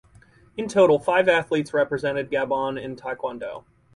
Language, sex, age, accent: English, male, 30-39, United States English